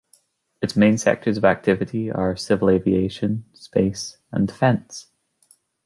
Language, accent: English, Scottish English